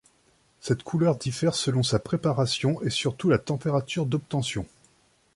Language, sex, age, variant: French, male, 30-39, Français de métropole